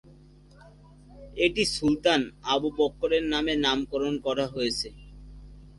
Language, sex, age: Bengali, male, under 19